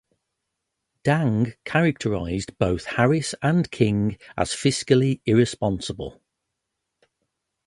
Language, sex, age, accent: English, male, 40-49, England English